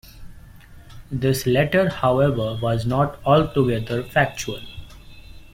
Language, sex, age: English, male, 19-29